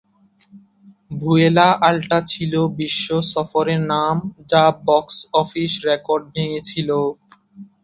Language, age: Bengali, 19-29